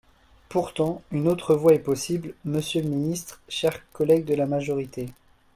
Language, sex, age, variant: French, male, 19-29, Français de métropole